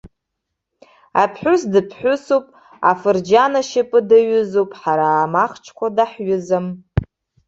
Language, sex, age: Abkhazian, female, 30-39